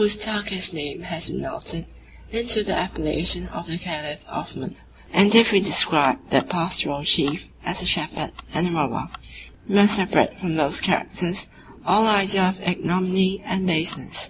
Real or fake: real